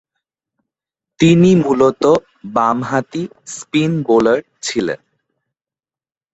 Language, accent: Bengali, প্রমিত